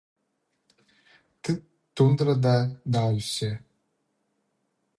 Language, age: Khakas, 19-29